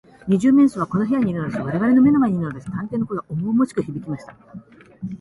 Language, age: Japanese, 60-69